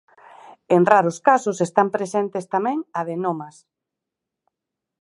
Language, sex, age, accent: Galician, female, 40-49, Oriental (común en zona oriental)